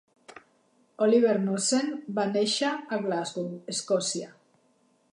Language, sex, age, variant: Catalan, female, 50-59, Central